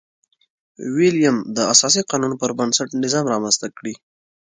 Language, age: Pashto, under 19